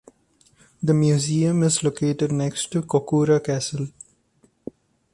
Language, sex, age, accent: English, male, 19-29, India and South Asia (India, Pakistan, Sri Lanka)